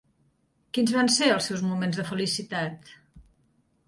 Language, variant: Catalan, Nord-Occidental